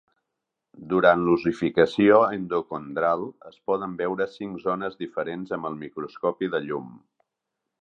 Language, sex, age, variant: Catalan, male, 50-59, Central